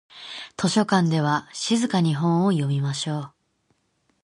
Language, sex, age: Japanese, female, 19-29